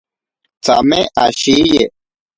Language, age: Ashéninka Perené, 40-49